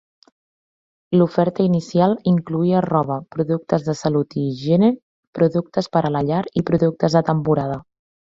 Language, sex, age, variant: Catalan, female, 19-29, Central